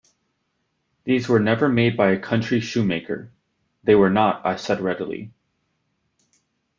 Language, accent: English, United States English